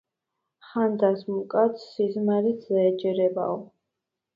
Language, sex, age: Georgian, female, under 19